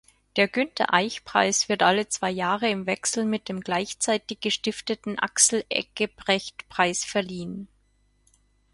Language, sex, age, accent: German, female, 30-39, Österreichisches Deutsch